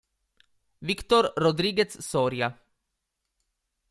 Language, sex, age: Italian, male, 19-29